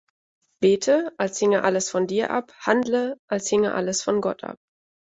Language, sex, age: German, female, 30-39